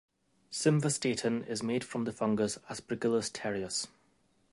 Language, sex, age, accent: English, male, 19-29, Scottish English